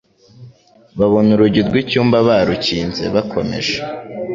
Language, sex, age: Kinyarwanda, male, under 19